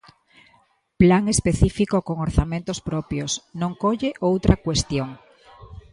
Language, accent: Galician, Normativo (estándar)